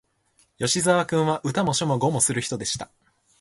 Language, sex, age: Japanese, male, under 19